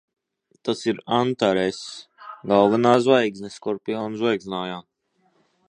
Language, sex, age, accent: Latvian, male, under 19, Kurzeme